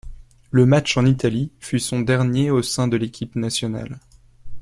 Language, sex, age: French, male, 19-29